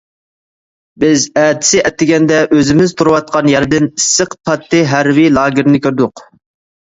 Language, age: Uyghur, 19-29